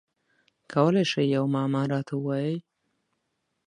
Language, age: Pashto, 19-29